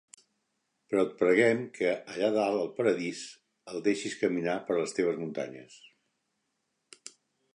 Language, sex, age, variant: Catalan, male, 60-69, Central